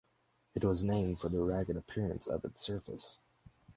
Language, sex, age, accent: English, male, under 19, United States English